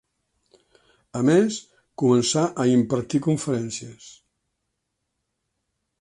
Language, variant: Catalan, Central